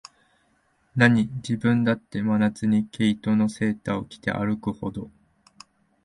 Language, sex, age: Japanese, male, 19-29